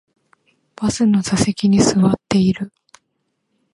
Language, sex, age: Japanese, female, 19-29